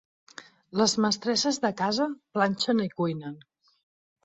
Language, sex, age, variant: Catalan, female, 30-39, Central